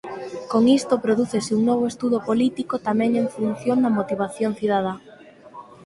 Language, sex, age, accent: Galician, female, 19-29, Normativo (estándar)